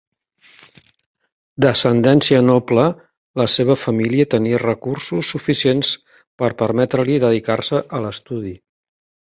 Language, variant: Catalan, Central